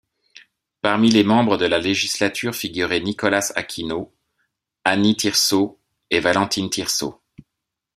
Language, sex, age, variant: French, male, 50-59, Français de métropole